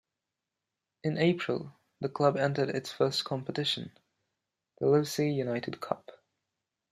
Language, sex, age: English, male, under 19